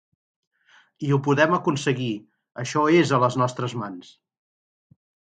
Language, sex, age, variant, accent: Catalan, male, 60-69, Central, central